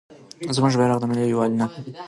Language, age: Pashto, 19-29